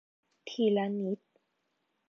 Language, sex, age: Thai, female, 19-29